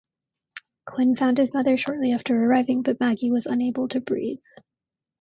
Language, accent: English, United States English